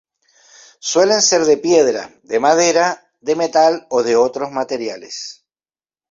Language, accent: Spanish, Chileno: Chile, Cuyo